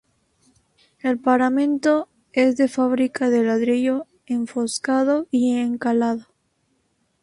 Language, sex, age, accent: Spanish, female, 19-29, México